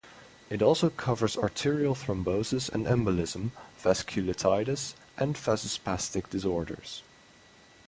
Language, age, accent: English, 19-29, United States English; England English